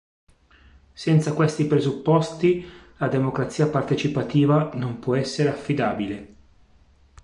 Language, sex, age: Italian, male, 50-59